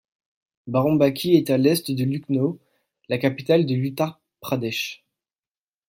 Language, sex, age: French, male, 19-29